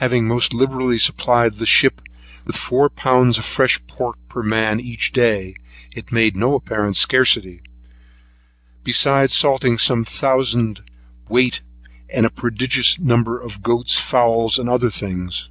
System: none